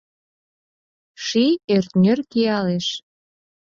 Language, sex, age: Mari, female, 30-39